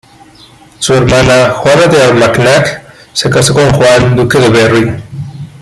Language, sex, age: Spanish, male, 19-29